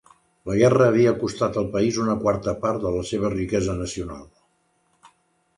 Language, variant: Catalan, Central